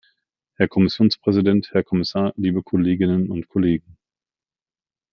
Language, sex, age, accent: German, male, 40-49, Deutschland Deutsch